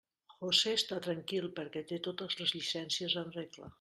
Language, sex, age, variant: Catalan, female, 40-49, Central